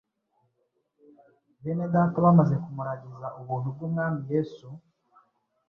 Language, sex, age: Kinyarwanda, male, 19-29